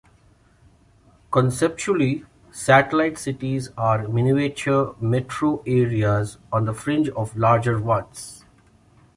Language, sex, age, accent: English, male, 40-49, India and South Asia (India, Pakistan, Sri Lanka)